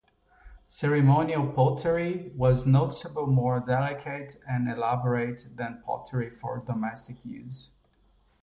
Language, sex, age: English, male, 30-39